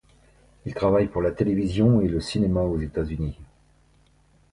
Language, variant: French, Français de métropole